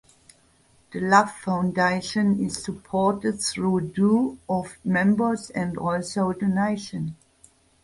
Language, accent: English, German